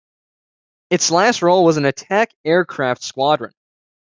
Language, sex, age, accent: English, male, under 19, Canadian English